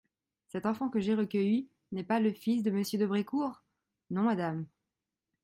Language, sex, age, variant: French, female, 19-29, Français de métropole